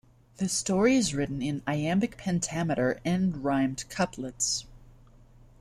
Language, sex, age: English, female, 19-29